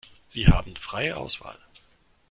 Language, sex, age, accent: German, male, 19-29, Deutschland Deutsch